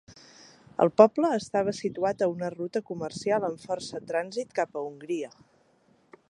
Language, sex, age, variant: Catalan, female, 30-39, Central